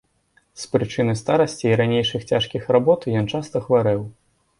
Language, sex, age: Belarusian, male, under 19